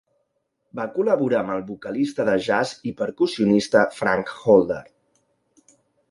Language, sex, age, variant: Catalan, male, 30-39, Central